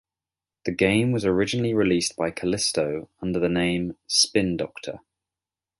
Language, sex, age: English, male, 19-29